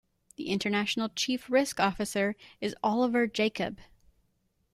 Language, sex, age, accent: English, female, 19-29, United States English